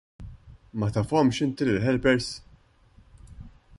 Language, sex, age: Maltese, male, 19-29